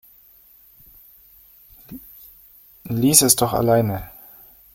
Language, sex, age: German, male, 19-29